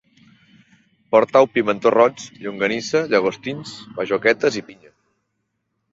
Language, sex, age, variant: Catalan, male, 30-39, Central